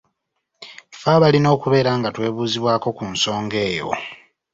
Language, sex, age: Ganda, male, 19-29